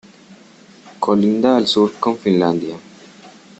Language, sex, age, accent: Spanish, male, under 19, Andino-Pacífico: Colombia, Perú, Ecuador, oeste de Bolivia y Venezuela andina